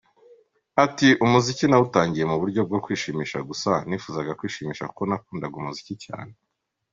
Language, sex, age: Kinyarwanda, male, 19-29